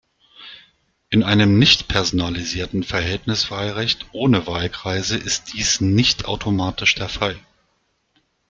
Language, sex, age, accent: German, male, 40-49, Deutschland Deutsch